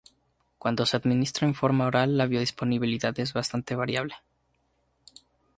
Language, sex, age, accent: Spanish, male, under 19, México